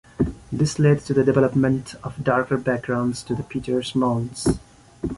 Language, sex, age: English, male, 19-29